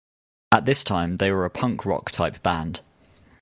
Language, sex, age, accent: English, male, 30-39, England English